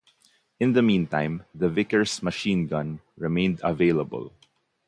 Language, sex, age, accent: English, male, 19-29, Filipino